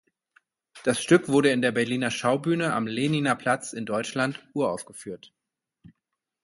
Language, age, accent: German, 40-49, Deutschland Deutsch